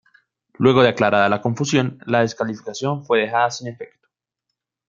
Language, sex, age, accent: Spanish, male, 19-29, Andino-Pacífico: Colombia, Perú, Ecuador, oeste de Bolivia y Venezuela andina